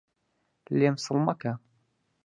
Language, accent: Central Kurdish, سۆرانی